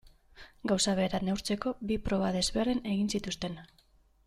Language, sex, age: Basque, female, 30-39